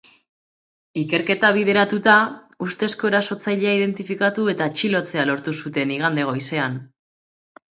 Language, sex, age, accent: Basque, female, 30-39, Mendebalekoa (Araba, Bizkaia, Gipuzkoako mendebaleko herri batzuk)